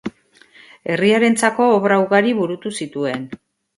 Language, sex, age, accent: Basque, female, under 19, Mendebalekoa (Araba, Bizkaia, Gipuzkoako mendebaleko herri batzuk)